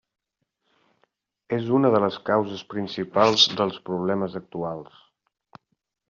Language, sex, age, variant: Catalan, male, 40-49, Central